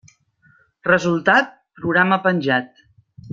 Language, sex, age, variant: Catalan, female, 50-59, Central